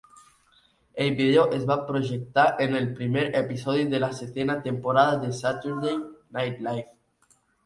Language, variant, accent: Catalan, Nord-Occidental, nord-occidental